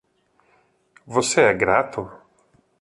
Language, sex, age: Portuguese, male, 40-49